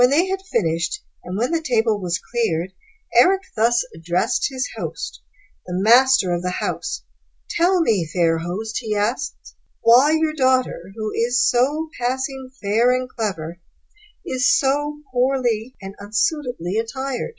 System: none